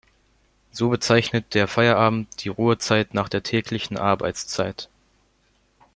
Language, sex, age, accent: German, male, under 19, Deutschland Deutsch